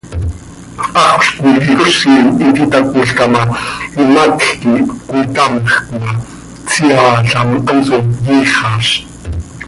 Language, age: Seri, 40-49